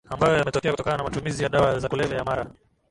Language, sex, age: Swahili, male, 19-29